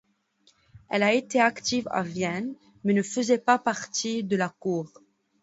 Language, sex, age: French, female, under 19